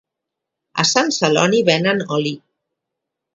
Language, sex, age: Catalan, female, 60-69